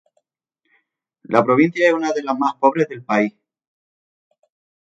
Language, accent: Spanish, España: Sur peninsular (Andalucia, Extremadura, Murcia)